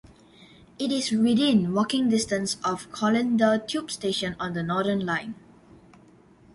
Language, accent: English, Singaporean English